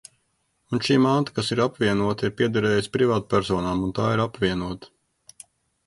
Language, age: Latvian, 40-49